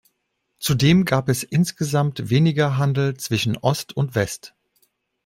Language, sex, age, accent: German, male, 50-59, Deutschland Deutsch